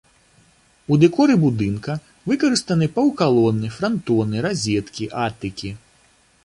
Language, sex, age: Belarusian, male, 30-39